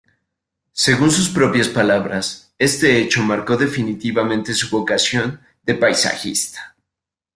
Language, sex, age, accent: Spanish, male, 19-29, México